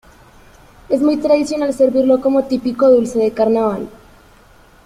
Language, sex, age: Spanish, male, 30-39